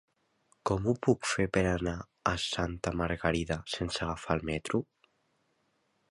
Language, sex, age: Catalan, male, under 19